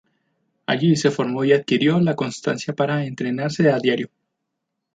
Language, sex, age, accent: Spanish, male, 19-29, México